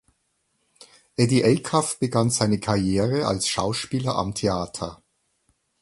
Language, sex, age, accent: German, male, 50-59, Deutschland Deutsch